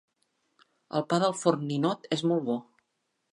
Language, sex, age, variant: Catalan, female, 50-59, Central